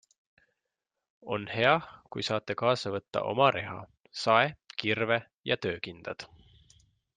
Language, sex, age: Estonian, male, 19-29